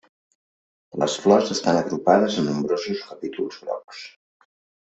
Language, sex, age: Catalan, male, 50-59